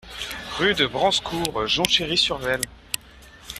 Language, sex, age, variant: French, male, 19-29, Français de métropole